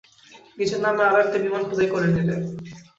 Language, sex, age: Bengali, male, 19-29